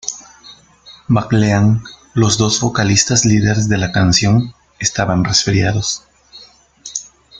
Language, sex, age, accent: Spanish, male, 40-49, Andino-Pacífico: Colombia, Perú, Ecuador, oeste de Bolivia y Venezuela andina